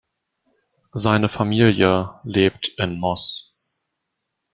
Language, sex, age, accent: German, male, 19-29, Deutschland Deutsch